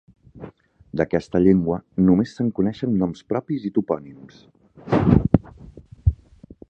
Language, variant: Catalan, Central